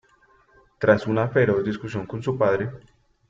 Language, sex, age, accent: Spanish, male, 19-29, Andino-Pacífico: Colombia, Perú, Ecuador, oeste de Bolivia y Venezuela andina